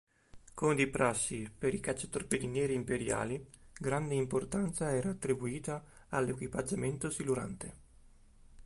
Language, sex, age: Italian, male, 19-29